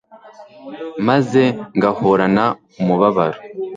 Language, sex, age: Kinyarwanda, male, 19-29